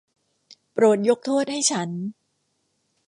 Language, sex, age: Thai, female, 50-59